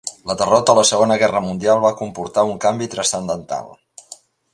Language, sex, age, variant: Catalan, male, 60-69, Central